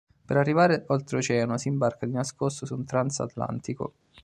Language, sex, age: Italian, male, 30-39